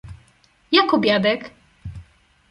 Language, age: Polish, 19-29